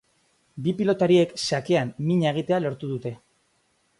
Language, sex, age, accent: Basque, male, under 19, Mendebalekoa (Araba, Bizkaia, Gipuzkoako mendebaleko herri batzuk)